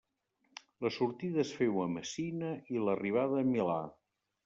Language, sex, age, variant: Catalan, male, 60-69, Septentrional